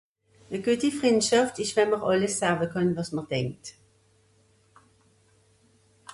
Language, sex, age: Swiss German, female, 70-79